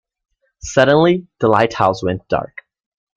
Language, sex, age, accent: English, male, under 19, United States English